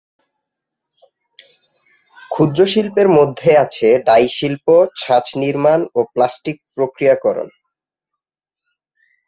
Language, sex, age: Bengali, male, 19-29